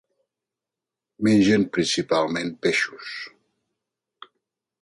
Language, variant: Catalan, Central